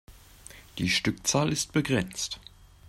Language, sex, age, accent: German, male, 19-29, Deutschland Deutsch